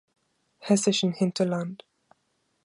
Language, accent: German, Österreichisches Deutsch